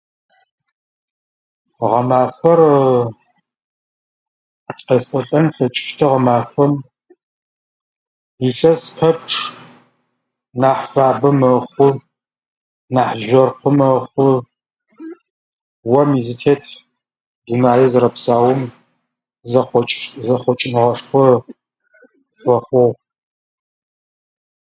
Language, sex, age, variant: Adyghe, male, 30-39, Адыгабзэ (Кирил, пстэумэ зэдыряе)